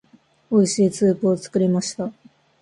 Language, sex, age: Japanese, female, under 19